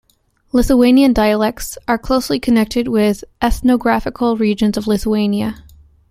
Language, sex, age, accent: English, female, 19-29, United States English